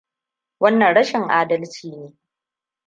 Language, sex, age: Hausa, female, 30-39